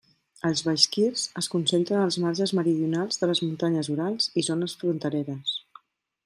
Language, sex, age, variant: Catalan, female, 50-59, Central